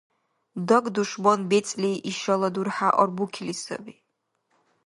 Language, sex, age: Dargwa, female, 19-29